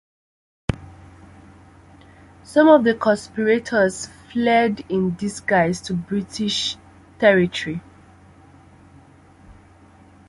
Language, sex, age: English, female, 30-39